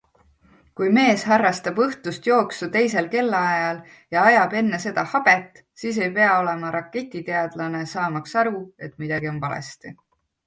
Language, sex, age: Estonian, female, 30-39